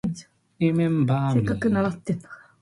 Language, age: Wakhi, under 19